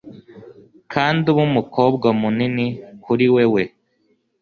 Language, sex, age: Kinyarwanda, male, 19-29